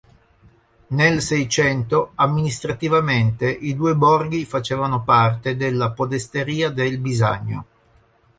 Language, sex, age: Italian, male, 50-59